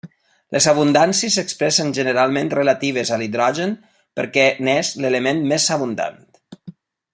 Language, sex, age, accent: Catalan, male, 40-49, valencià